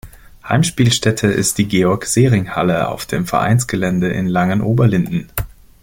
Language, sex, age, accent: German, male, 30-39, Deutschland Deutsch